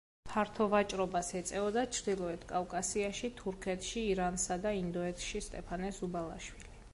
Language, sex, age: Georgian, female, 30-39